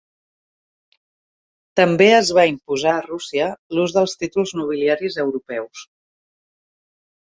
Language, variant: Catalan, Central